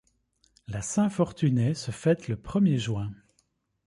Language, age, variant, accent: French, 30-39, Français d'Europe, Français de Belgique